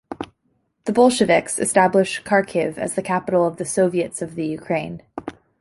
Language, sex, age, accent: English, female, 19-29, Canadian English